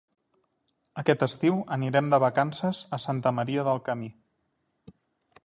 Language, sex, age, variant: Catalan, male, 30-39, Central